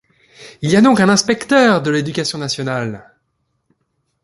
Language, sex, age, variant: French, male, 19-29, Français de métropole